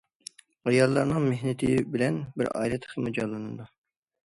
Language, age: Uyghur, 19-29